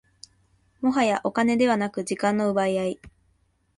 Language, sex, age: Japanese, female, 19-29